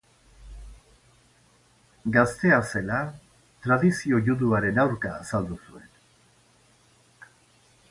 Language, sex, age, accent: Basque, male, 60-69, Erdialdekoa edo Nafarra (Gipuzkoa, Nafarroa)